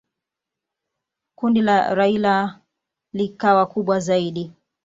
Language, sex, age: Swahili, female, 30-39